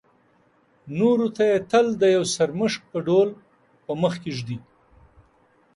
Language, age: Pashto, 50-59